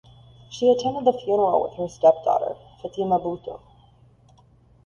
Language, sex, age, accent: English, female, 19-29, United States English